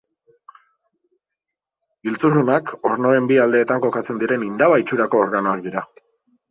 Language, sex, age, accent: Basque, male, 30-39, Mendebalekoa (Araba, Bizkaia, Gipuzkoako mendebaleko herri batzuk)